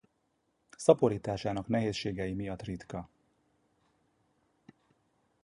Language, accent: Hungarian, budapesti